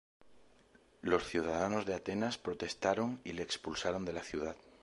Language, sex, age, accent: Spanish, male, 30-39, España: Sur peninsular (Andalucia, Extremadura, Murcia)